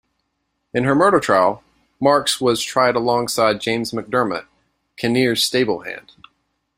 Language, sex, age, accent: English, male, 30-39, United States English